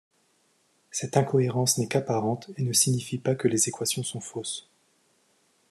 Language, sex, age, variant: French, male, 30-39, Français de métropole